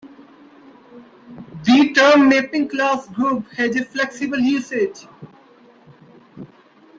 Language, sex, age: English, male, 19-29